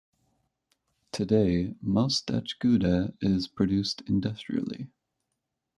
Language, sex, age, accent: English, male, 19-29, United States English